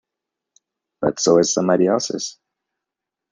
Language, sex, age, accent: English, male, 30-39, United States English